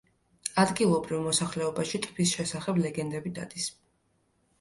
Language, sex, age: Georgian, female, 19-29